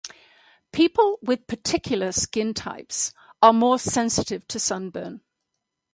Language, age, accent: English, 70-79, England English